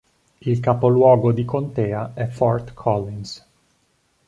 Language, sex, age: Italian, male, 40-49